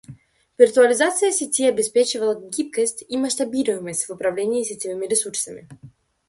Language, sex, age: Russian, female, under 19